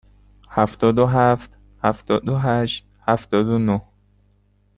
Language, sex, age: Persian, male, 19-29